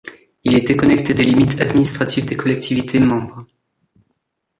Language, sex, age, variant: French, male, 19-29, Français de métropole